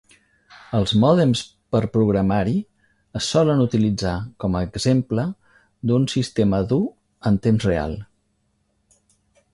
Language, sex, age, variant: Catalan, male, 50-59, Central